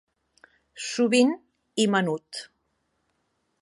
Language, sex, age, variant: Catalan, female, 60-69, Central